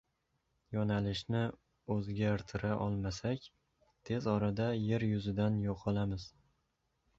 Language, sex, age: Uzbek, male, 19-29